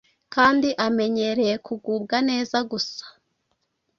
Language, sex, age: Kinyarwanda, female, 19-29